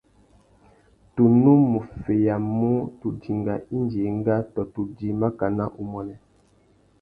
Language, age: Tuki, 40-49